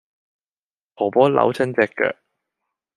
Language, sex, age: Cantonese, male, 19-29